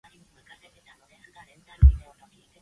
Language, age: English, 19-29